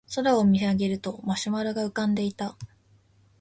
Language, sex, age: Japanese, female, 19-29